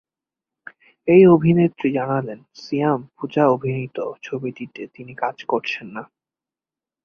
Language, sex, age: Bengali, male, 19-29